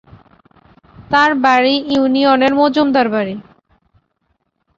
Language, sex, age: Bengali, female, 19-29